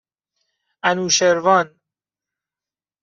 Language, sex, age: Persian, male, 30-39